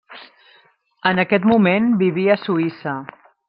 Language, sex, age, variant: Catalan, female, 40-49, Central